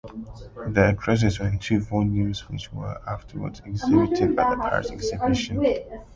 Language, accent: English, England English